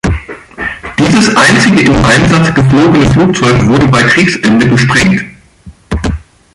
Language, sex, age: German, male, 40-49